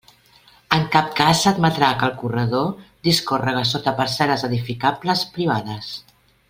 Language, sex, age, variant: Catalan, female, 50-59, Central